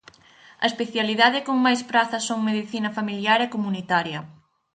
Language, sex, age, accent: Galician, female, 19-29, Atlántico (seseo e gheada)